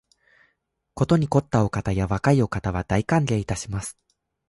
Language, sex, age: Japanese, male, under 19